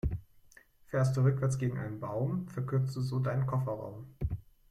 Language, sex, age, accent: German, male, 19-29, Deutschland Deutsch